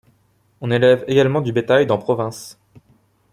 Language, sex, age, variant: French, male, 19-29, Français de métropole